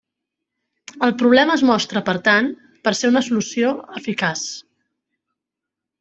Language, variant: Catalan, Central